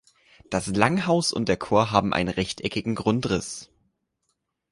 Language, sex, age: German, male, 19-29